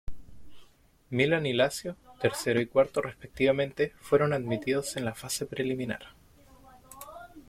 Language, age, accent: Spanish, 19-29, Chileno: Chile, Cuyo